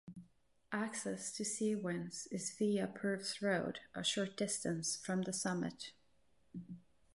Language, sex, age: English, female, 30-39